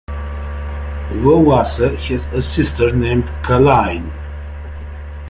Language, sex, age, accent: English, male, 40-49, United States English